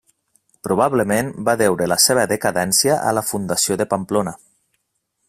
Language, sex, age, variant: Catalan, male, 30-39, Nord-Occidental